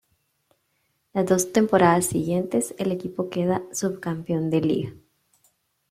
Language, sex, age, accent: Spanish, female, 30-39, América central